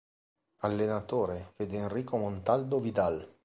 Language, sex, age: Italian, male, 40-49